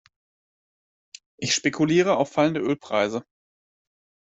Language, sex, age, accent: German, male, 19-29, Deutschland Deutsch